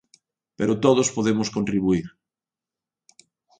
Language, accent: Galician, Central (gheada)